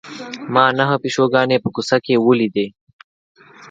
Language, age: Pashto, under 19